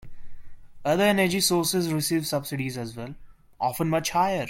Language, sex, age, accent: English, male, 19-29, India and South Asia (India, Pakistan, Sri Lanka)